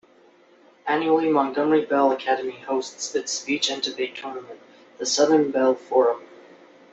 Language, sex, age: English, male, 19-29